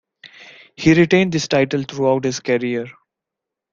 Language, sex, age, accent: English, male, 19-29, India and South Asia (India, Pakistan, Sri Lanka)